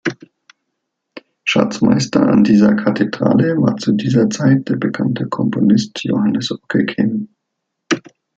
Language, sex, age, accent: German, male, 40-49, Deutschland Deutsch